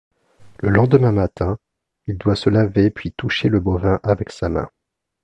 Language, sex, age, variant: French, male, 40-49, Français de métropole